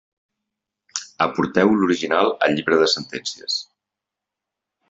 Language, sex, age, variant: Catalan, male, 40-49, Central